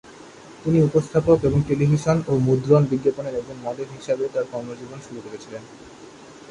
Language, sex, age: Bengali, male, 19-29